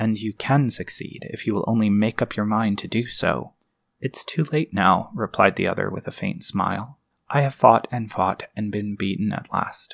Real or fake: real